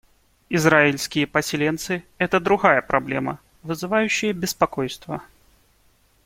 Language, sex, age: Russian, male, 19-29